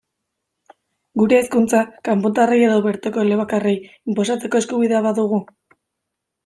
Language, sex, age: Basque, female, 19-29